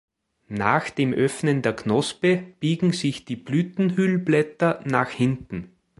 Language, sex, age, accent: German, male, 40-49, Österreichisches Deutsch